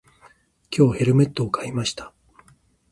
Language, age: Japanese, 50-59